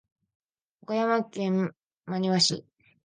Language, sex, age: Japanese, female, under 19